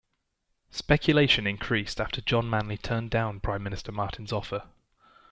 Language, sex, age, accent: English, male, 19-29, England English